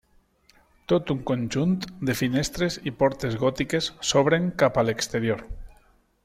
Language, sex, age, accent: Catalan, male, 40-49, valencià